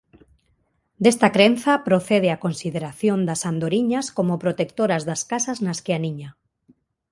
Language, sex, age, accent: Galician, female, 30-39, Normativo (estándar)